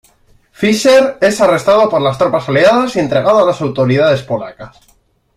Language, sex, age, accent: Spanish, male, under 19, España: Centro-Sur peninsular (Madrid, Toledo, Castilla-La Mancha)